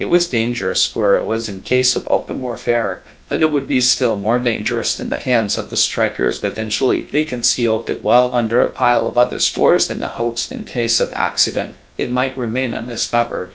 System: TTS, GlowTTS